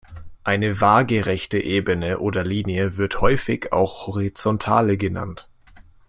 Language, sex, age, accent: German, male, 19-29, Deutschland Deutsch